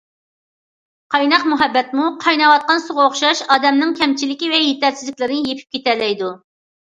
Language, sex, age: Uyghur, female, 40-49